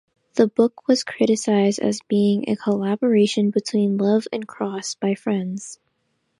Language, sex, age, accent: English, female, under 19, United States English